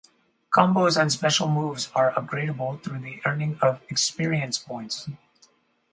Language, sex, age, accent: English, male, 40-49, United States English